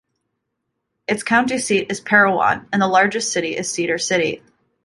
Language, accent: English, United States English